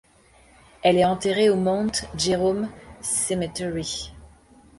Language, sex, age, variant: French, female, 30-39, Français de métropole